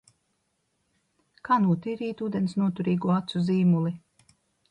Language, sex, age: Latvian, female, 60-69